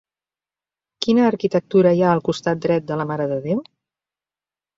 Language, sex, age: Catalan, female, 50-59